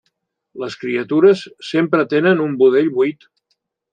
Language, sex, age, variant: Catalan, male, 80-89, Central